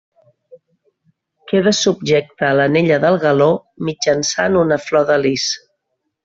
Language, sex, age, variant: Catalan, female, 40-49, Central